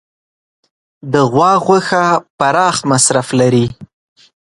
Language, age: Pashto, 19-29